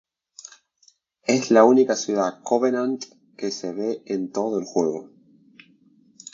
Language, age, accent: Spanish, 19-29, Rioplatense: Argentina, Uruguay, este de Bolivia, Paraguay